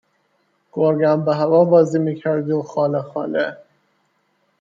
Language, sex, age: Persian, male, 19-29